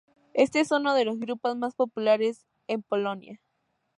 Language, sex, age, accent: Spanish, female, 19-29, México